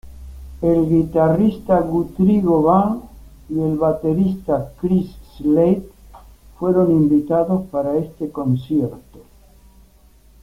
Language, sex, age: Spanish, male, 50-59